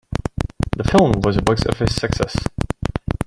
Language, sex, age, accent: English, male, 30-39, United States English